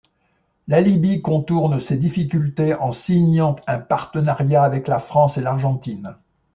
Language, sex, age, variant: French, male, 70-79, Français de métropole